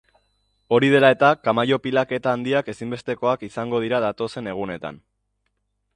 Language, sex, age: Basque, male, 30-39